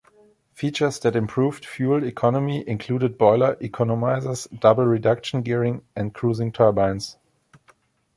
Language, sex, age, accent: English, male, 19-29, England English